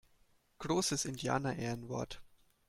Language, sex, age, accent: German, male, 19-29, Deutschland Deutsch